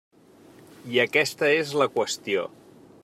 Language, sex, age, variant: Catalan, male, 40-49, Central